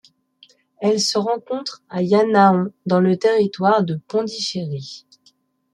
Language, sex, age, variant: French, female, 19-29, Français de métropole